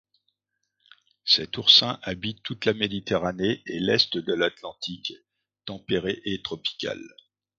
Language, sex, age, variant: French, male, 50-59, Français de métropole